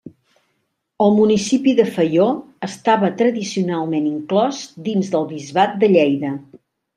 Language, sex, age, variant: Catalan, female, 60-69, Central